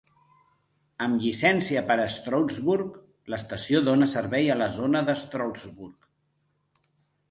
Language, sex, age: Catalan, male, 40-49